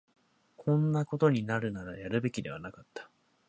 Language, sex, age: Japanese, male, 19-29